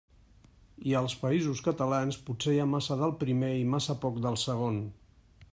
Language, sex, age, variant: Catalan, male, 50-59, Central